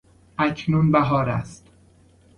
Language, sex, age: Persian, male, 30-39